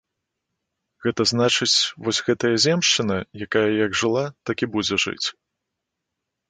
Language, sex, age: Belarusian, male, 40-49